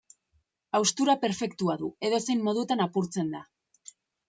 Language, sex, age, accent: Basque, female, 19-29, Erdialdekoa edo Nafarra (Gipuzkoa, Nafarroa)